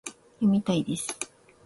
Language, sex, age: Japanese, female, 40-49